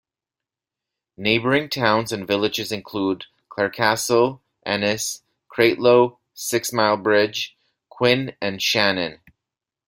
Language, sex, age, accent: English, male, 30-39, Canadian English